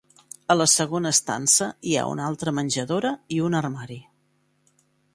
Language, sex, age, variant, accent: Catalan, female, 50-59, Central, central